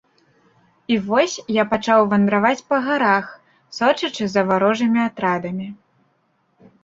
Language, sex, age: Belarusian, female, 19-29